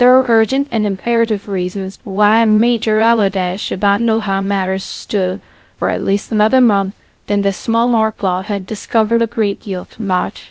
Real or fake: fake